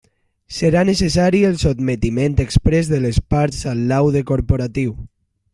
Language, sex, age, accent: Catalan, male, under 19, valencià